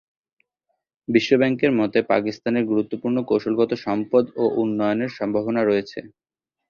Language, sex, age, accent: Bengali, male, 19-29, Bangladeshi